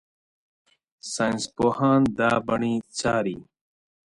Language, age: Pashto, 30-39